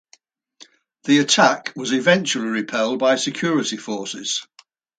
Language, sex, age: English, male, 80-89